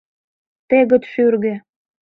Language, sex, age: Mari, female, 19-29